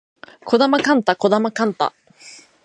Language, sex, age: Japanese, female, 19-29